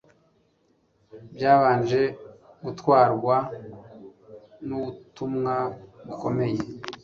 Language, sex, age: Kinyarwanda, male, 40-49